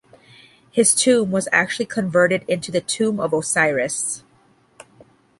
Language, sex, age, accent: English, female, 40-49, United States English